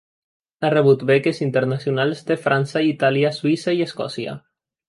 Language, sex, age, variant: Catalan, male, 19-29, Central